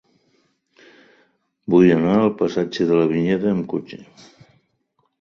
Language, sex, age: Catalan, male, 60-69